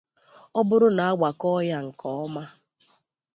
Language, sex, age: Igbo, female, 30-39